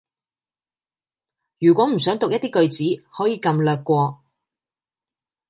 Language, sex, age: Cantonese, female, 40-49